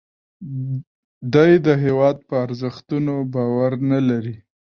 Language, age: Pashto, 19-29